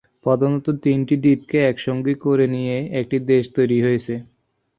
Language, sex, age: Bengali, male, 19-29